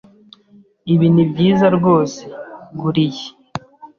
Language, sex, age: Kinyarwanda, male, 30-39